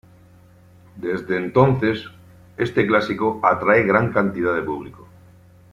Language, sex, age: Spanish, male, 50-59